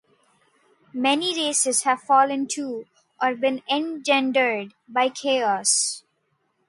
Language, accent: English, India and South Asia (India, Pakistan, Sri Lanka)